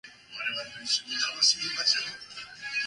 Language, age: English, 19-29